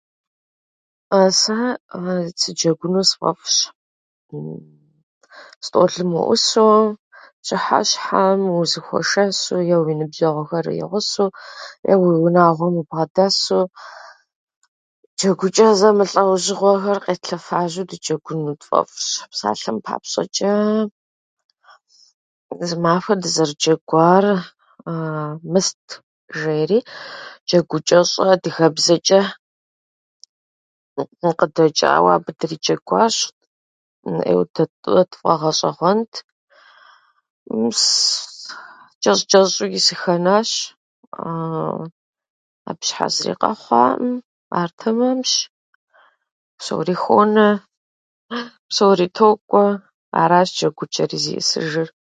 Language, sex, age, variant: Kabardian, female, 30-39, Адыгэбзэ (Къэбэрдей, Кирил, псоми зэдай)